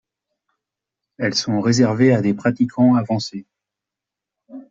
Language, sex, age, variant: French, male, 40-49, Français de métropole